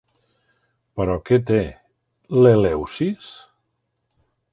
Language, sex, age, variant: Catalan, male, 60-69, Central